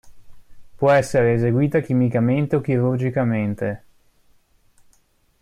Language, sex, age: Italian, male, 30-39